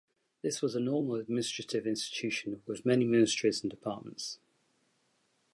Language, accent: English, England English